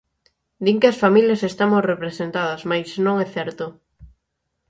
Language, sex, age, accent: Galician, female, 19-29, Central (gheada); Normativo (estándar)